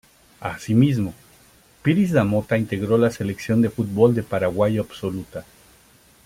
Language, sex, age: Spanish, male, 50-59